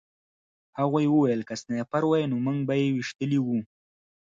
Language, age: Pashto, 19-29